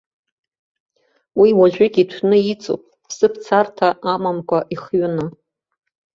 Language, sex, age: Abkhazian, female, 60-69